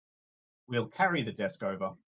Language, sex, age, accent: English, male, 30-39, Australian English